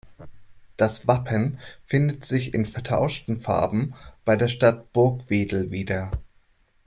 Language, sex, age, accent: German, male, 30-39, Deutschland Deutsch